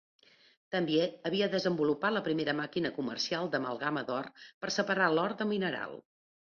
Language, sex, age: Catalan, female, 40-49